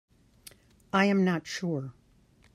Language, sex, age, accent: English, female, 60-69, United States English